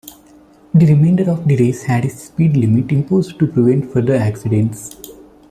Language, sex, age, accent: English, male, 19-29, India and South Asia (India, Pakistan, Sri Lanka)